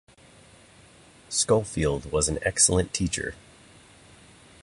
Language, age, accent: English, 30-39, United States English